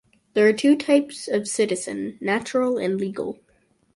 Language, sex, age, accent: English, male, under 19, Canadian English